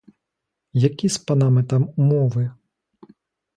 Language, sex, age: Ukrainian, male, 30-39